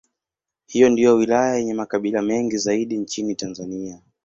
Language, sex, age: Swahili, male, 19-29